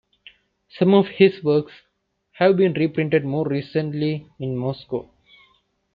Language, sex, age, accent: English, male, 19-29, India and South Asia (India, Pakistan, Sri Lanka)